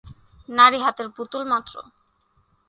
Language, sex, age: Bengali, female, 19-29